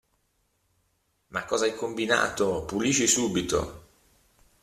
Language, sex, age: Italian, male, 50-59